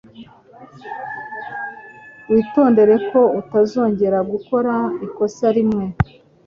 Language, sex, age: Kinyarwanda, male, 19-29